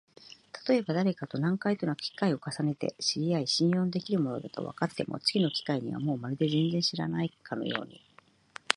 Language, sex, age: Japanese, female, 50-59